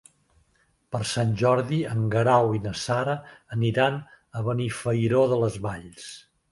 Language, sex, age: Catalan, male, 60-69